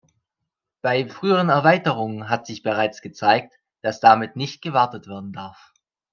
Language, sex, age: German, male, 19-29